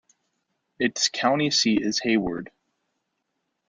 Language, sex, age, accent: English, male, under 19, United States English